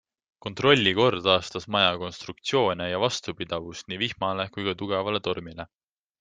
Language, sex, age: Estonian, male, 19-29